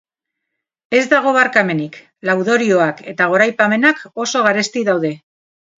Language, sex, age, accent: Basque, female, 50-59, Mendebalekoa (Araba, Bizkaia, Gipuzkoako mendebaleko herri batzuk)